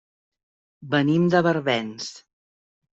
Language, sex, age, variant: Catalan, female, 40-49, Central